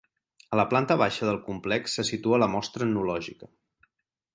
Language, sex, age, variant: Catalan, male, 40-49, Central